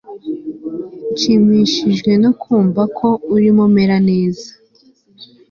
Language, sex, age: Kinyarwanda, female, 19-29